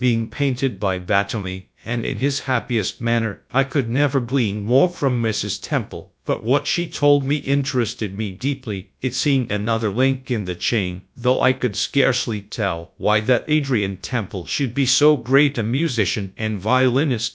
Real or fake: fake